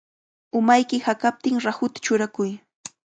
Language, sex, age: Cajatambo North Lima Quechua, female, 19-29